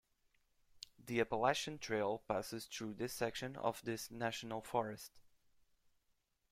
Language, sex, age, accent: English, male, 19-29, United States English